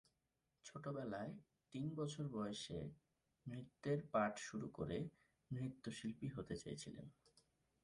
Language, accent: Bengali, Native